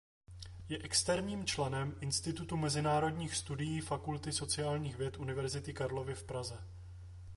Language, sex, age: Czech, male, 30-39